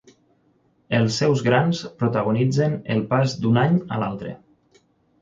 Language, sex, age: Catalan, male, 30-39